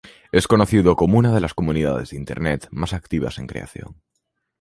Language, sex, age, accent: Spanish, male, under 19, España: Norte peninsular (Asturias, Castilla y León, Cantabria, País Vasco, Navarra, Aragón, La Rioja, Guadalajara, Cuenca)